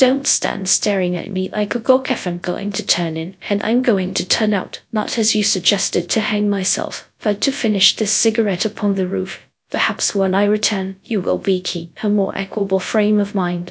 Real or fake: fake